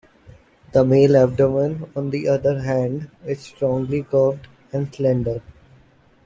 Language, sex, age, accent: English, male, 19-29, India and South Asia (India, Pakistan, Sri Lanka)